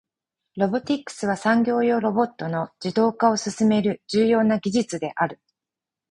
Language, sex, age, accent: Japanese, female, 40-49, 標準語